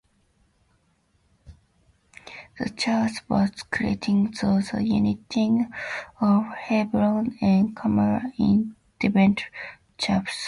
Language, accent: English, United States English